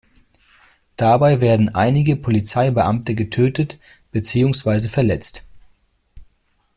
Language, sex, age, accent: German, male, 40-49, Deutschland Deutsch